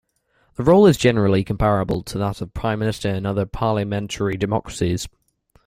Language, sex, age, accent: English, male, 19-29, England English